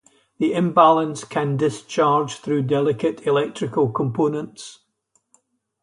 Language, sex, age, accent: English, male, 70-79, Scottish English